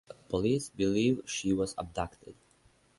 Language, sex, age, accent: English, male, 19-29, United States English